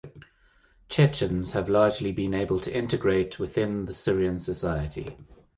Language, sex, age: English, male, 50-59